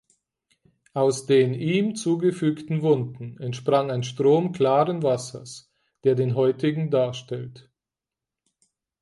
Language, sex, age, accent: German, male, 30-39, Deutschland Deutsch